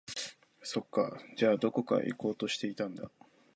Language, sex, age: Japanese, male, 19-29